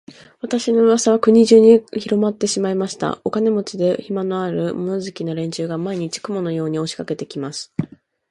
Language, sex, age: Japanese, female, 19-29